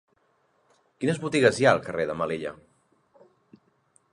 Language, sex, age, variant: Catalan, male, 30-39, Central